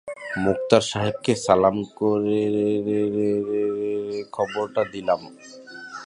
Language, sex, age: Bengali, male, 30-39